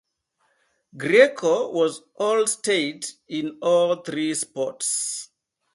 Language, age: English, 50-59